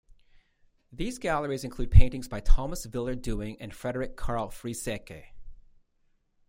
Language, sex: English, male